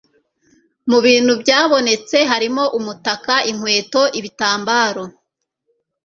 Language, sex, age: Kinyarwanda, male, 19-29